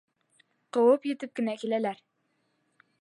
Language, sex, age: Bashkir, female, 19-29